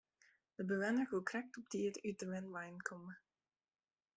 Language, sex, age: Western Frisian, female, 30-39